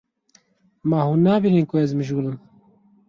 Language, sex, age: Kurdish, male, 30-39